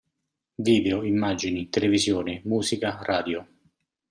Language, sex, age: Italian, male, 40-49